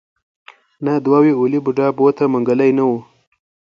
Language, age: Pashto, under 19